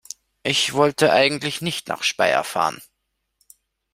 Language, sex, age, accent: German, male, 30-39, Österreichisches Deutsch